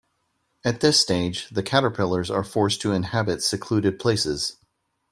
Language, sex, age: English, male, 30-39